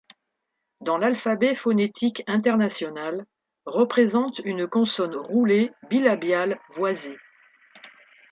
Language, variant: French, Français de métropole